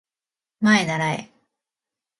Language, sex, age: Japanese, female, 40-49